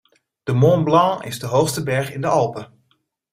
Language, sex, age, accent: Dutch, male, 30-39, Nederlands Nederlands